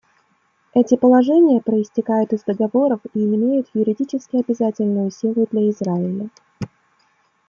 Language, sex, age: Russian, female, 30-39